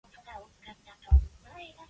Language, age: English, 19-29